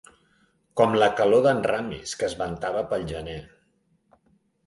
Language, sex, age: Catalan, male, 50-59